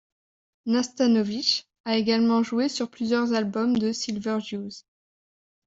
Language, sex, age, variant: French, female, 19-29, Français de métropole